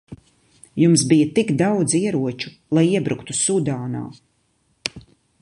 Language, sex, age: Latvian, female, 40-49